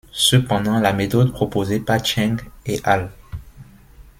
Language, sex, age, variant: French, male, 19-29, Français d'Afrique subsaharienne et des îles africaines